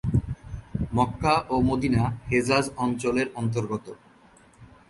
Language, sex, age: Bengali, male, 30-39